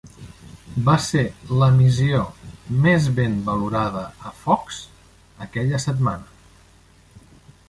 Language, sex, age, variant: Catalan, male, 50-59, Central